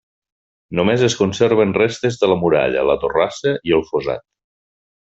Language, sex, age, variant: Catalan, male, 40-49, Nord-Occidental